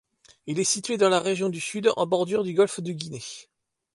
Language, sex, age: French, male, 40-49